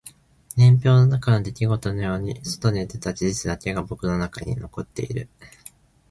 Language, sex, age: Japanese, male, 19-29